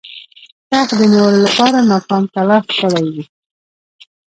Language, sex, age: Pashto, female, 19-29